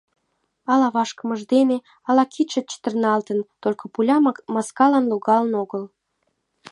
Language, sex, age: Mari, female, 19-29